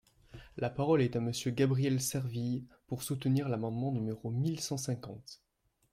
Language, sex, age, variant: French, male, 19-29, Français de métropole